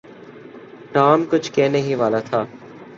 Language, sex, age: Urdu, male, 19-29